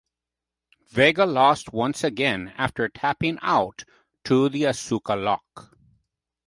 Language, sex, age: English, male, 50-59